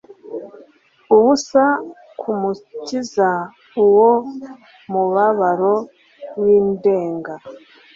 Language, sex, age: Kinyarwanda, female, 30-39